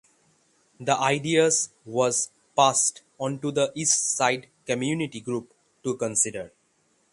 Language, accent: English, India and South Asia (India, Pakistan, Sri Lanka)